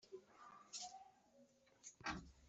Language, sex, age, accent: Spanish, male, 30-39, Caribe: Cuba, Venezuela, Puerto Rico, República Dominicana, Panamá, Colombia caribeña, México caribeño, Costa del golfo de México